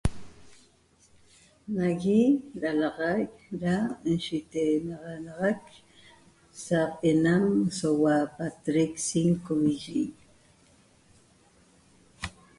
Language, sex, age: Toba, female, 50-59